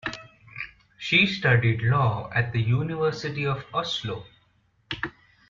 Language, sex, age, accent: English, male, 19-29, India and South Asia (India, Pakistan, Sri Lanka)